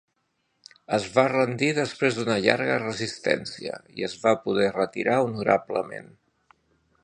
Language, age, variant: Catalan, 60-69, Central